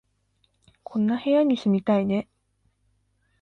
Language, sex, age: Japanese, female, under 19